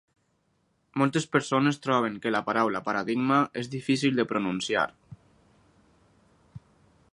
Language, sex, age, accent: Catalan, male, 19-29, valencià